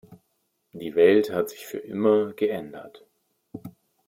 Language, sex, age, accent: German, male, 30-39, Deutschland Deutsch